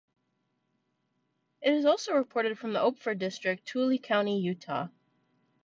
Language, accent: English, United States English